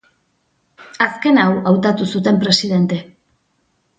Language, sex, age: Basque, female, 40-49